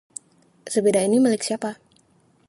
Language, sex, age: Indonesian, female, 19-29